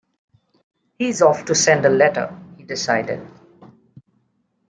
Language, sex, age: English, female, 30-39